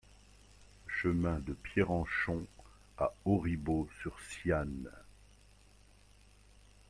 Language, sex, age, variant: French, male, 50-59, Français de métropole